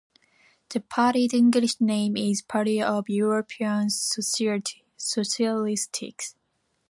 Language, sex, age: English, female, 19-29